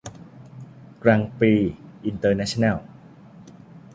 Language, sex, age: Thai, male, 40-49